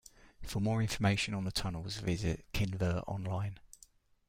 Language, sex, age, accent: English, male, 50-59, England English